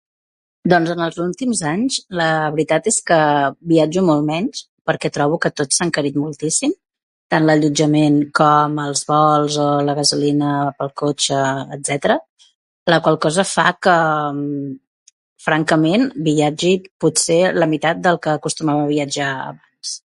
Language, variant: Catalan, Central